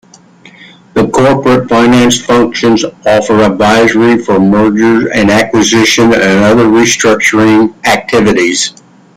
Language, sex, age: English, male, 60-69